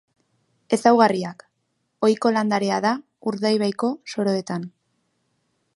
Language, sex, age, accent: Basque, female, under 19, Erdialdekoa edo Nafarra (Gipuzkoa, Nafarroa)